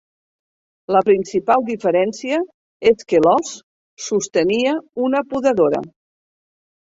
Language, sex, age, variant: Catalan, female, 60-69, Central